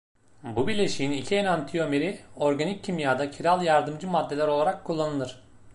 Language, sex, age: Turkish, male, 30-39